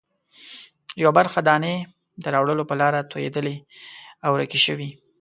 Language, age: Pashto, 19-29